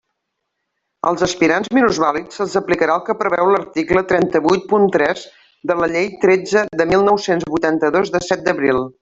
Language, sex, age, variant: Catalan, female, 40-49, Central